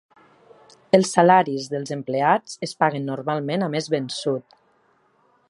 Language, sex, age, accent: Catalan, female, 30-39, Lleidatà